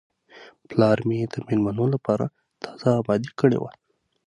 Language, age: Pashto, 19-29